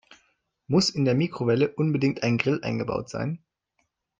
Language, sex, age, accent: German, male, 19-29, Deutschland Deutsch